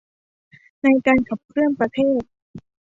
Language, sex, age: Thai, female, 19-29